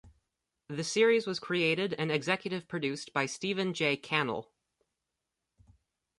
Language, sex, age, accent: English, male, under 19, United States English